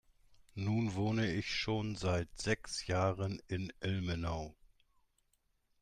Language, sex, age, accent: German, male, 50-59, Deutschland Deutsch